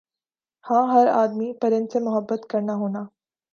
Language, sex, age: Urdu, female, 19-29